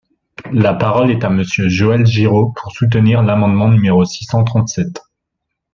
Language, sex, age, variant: French, male, 19-29, Français de métropole